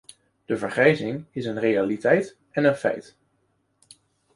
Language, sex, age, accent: Dutch, male, 19-29, Nederlands Nederlands